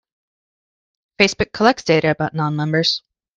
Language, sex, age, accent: English, female, 19-29, United States English